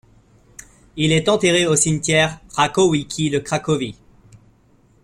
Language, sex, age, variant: French, male, 30-39, Français de métropole